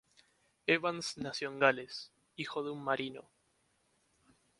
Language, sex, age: Spanish, male, 19-29